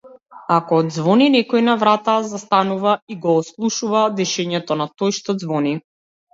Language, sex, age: Macedonian, female, 30-39